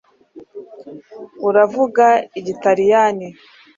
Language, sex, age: Kinyarwanda, female, 30-39